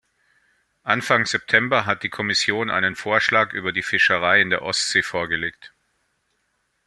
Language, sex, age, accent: German, male, 40-49, Deutschland Deutsch